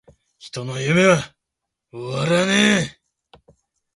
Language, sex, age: Japanese, male, 19-29